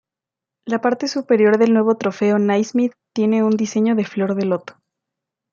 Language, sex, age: Spanish, female, under 19